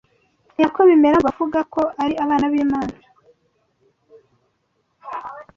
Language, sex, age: Kinyarwanda, female, 19-29